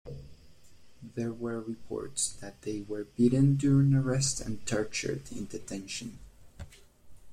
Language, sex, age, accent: English, male, 19-29, United States English